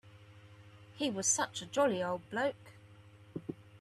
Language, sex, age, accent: English, female, 30-39, England English